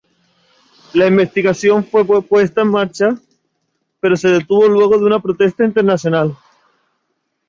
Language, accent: Spanish, España: Sur peninsular (Andalucia, Extremadura, Murcia)